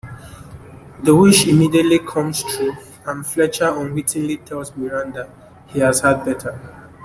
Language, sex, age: English, male, 19-29